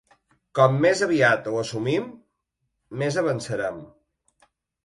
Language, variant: Catalan, Balear